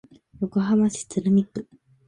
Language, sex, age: Japanese, female, 19-29